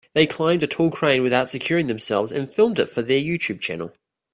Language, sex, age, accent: English, male, 19-29, New Zealand English